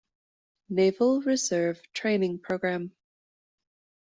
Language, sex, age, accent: English, female, 30-39, Canadian English